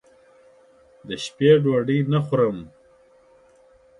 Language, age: Pashto, 30-39